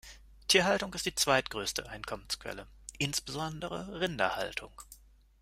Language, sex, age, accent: German, male, 30-39, Deutschland Deutsch